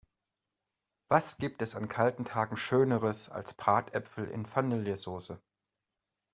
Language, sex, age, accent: German, male, 40-49, Deutschland Deutsch